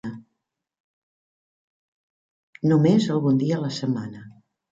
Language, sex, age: Catalan, female, 60-69